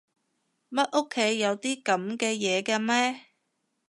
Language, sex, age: Cantonese, female, 30-39